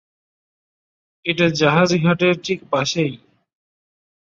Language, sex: Bengali, male